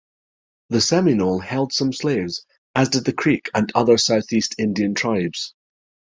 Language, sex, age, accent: English, male, 40-49, Scottish English